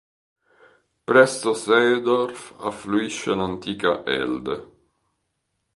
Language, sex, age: Italian, male, 50-59